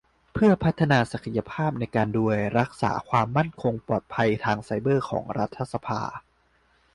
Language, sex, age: Thai, male, 19-29